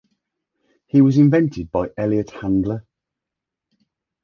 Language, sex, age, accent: English, male, 30-39, England English